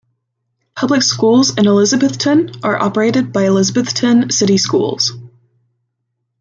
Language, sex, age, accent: English, female, 19-29, United States English